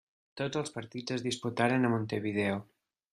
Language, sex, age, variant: Catalan, male, 19-29, Central